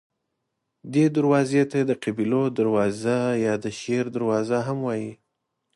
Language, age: Pashto, 19-29